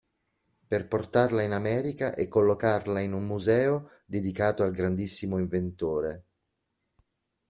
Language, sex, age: Italian, male, 50-59